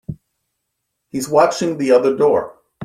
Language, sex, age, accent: English, male, 50-59, United States English